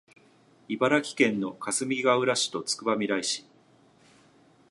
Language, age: Japanese, 40-49